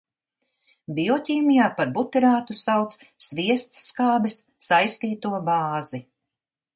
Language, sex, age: Latvian, female, 60-69